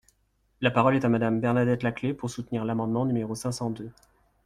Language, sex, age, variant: French, male, 30-39, Français de métropole